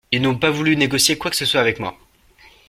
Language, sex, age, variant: French, male, 19-29, Français de métropole